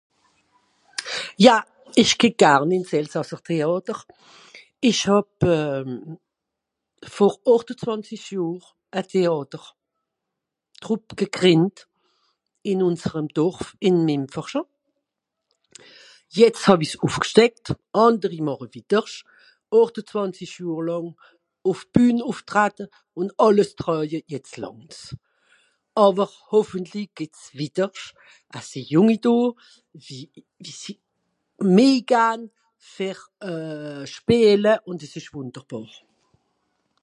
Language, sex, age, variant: Swiss German, female, 50-59, Nordniederàlemmànisch (Rishoffe, Zàwere, Bùsswìller, Hawenau, Brüemt, Stroossbùri, Molse, Dàmbàch, Schlettstàtt, Pfàlzbùri usw.)